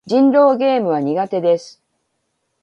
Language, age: Japanese, 50-59